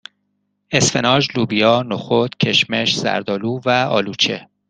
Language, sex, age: Persian, male, 50-59